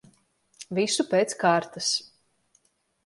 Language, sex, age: Latvian, female, 19-29